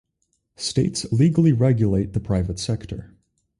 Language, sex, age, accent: English, male, 19-29, United States English